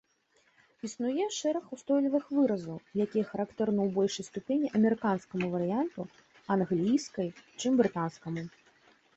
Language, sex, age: Belarusian, female, 30-39